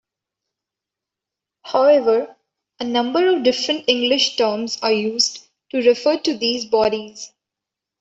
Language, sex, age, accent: English, female, 19-29, India and South Asia (India, Pakistan, Sri Lanka)